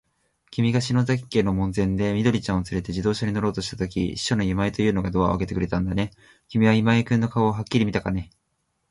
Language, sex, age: Japanese, male, 19-29